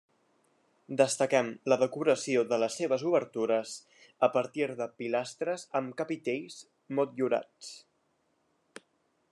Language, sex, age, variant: Catalan, male, under 19, Central